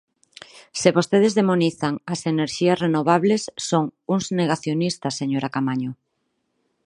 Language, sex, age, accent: Galician, female, 40-49, Normativo (estándar); Neofalante